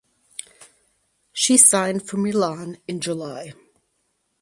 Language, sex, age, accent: English, female, 60-69, United States English